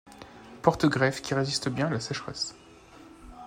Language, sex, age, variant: French, male, 19-29, Français de métropole